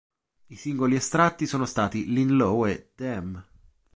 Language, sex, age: Italian, male, 30-39